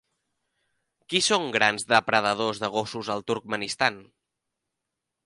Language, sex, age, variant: Catalan, male, 19-29, Central